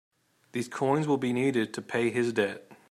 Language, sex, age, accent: English, male, 30-39, United States English